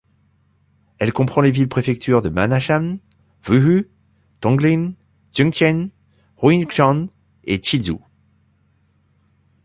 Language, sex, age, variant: French, male, 40-49, Français de métropole